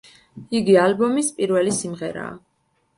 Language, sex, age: Georgian, female, 19-29